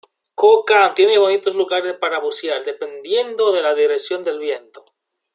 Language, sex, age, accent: Spanish, male, 19-29, Caribe: Cuba, Venezuela, Puerto Rico, República Dominicana, Panamá, Colombia caribeña, México caribeño, Costa del golfo de México